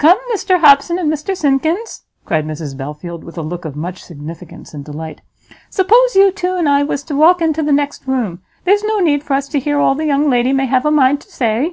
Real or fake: real